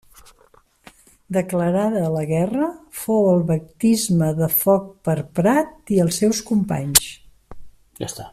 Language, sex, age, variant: Catalan, male, 60-69, Septentrional